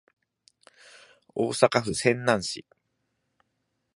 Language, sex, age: Japanese, male, 19-29